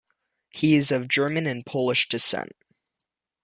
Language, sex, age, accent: English, male, under 19, United States English